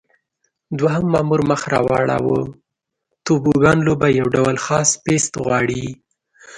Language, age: Pashto, 19-29